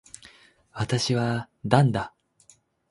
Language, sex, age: Japanese, male, 19-29